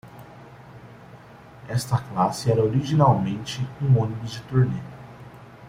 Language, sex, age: Portuguese, male, 19-29